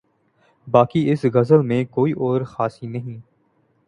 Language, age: Urdu, 19-29